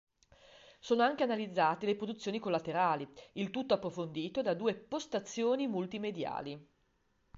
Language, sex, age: Italian, female, 50-59